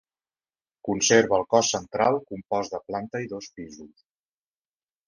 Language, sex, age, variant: Catalan, male, 40-49, Central